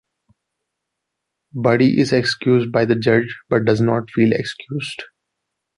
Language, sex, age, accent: English, male, 19-29, India and South Asia (India, Pakistan, Sri Lanka)